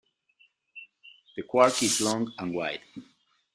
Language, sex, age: English, male, 30-39